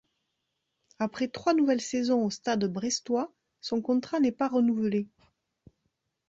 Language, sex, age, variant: French, female, 40-49, Français de métropole